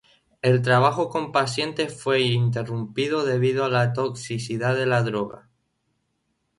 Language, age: Spanish, 19-29